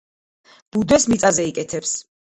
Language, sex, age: Georgian, female, 40-49